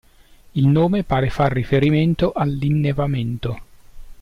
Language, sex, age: Italian, male, 40-49